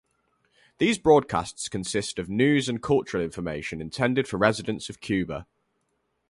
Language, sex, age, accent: English, male, 90+, England English